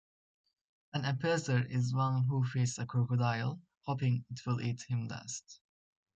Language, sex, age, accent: English, male, under 19, United States English